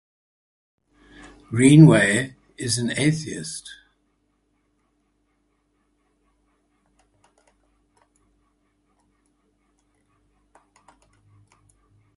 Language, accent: English, Southern African (South Africa, Zimbabwe, Namibia)